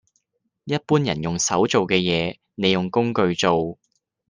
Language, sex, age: Cantonese, male, 19-29